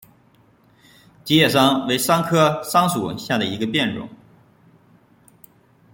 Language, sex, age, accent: Chinese, male, 30-39, 出生地：河南省